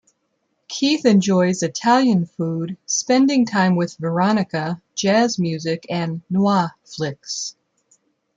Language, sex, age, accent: English, female, 50-59, United States English